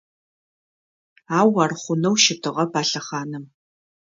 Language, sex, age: Adyghe, female, 30-39